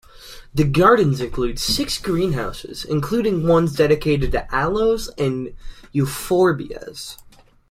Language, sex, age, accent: English, male, under 19, United States English